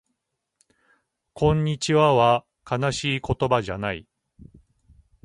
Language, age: Japanese, 50-59